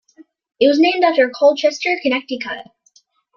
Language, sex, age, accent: English, female, under 19, Canadian English